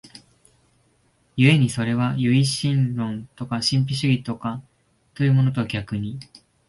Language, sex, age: Japanese, male, 19-29